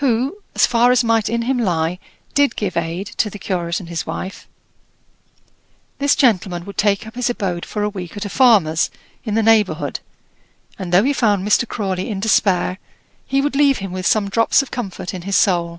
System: none